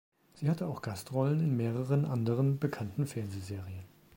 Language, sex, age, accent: German, male, 40-49, Deutschland Deutsch